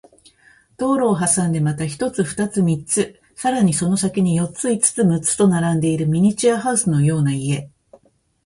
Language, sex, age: Japanese, female, 50-59